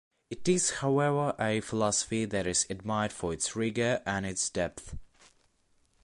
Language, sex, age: English, male, under 19